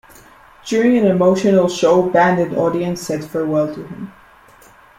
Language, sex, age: English, female, under 19